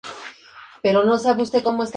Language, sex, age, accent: Spanish, male, 19-29, México